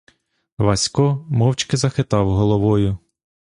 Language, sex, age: Ukrainian, male, 19-29